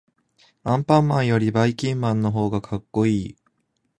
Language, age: Japanese, 19-29